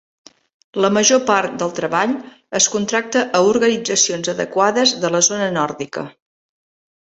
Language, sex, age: Catalan, female, 60-69